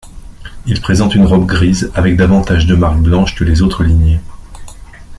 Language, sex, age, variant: French, male, 40-49, Français de métropole